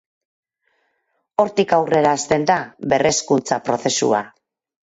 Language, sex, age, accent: Basque, female, 50-59, Mendebalekoa (Araba, Bizkaia, Gipuzkoako mendebaleko herri batzuk)